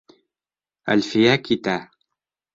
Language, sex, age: Bashkir, male, under 19